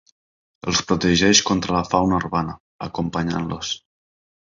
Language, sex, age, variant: Catalan, male, 19-29, Nord-Occidental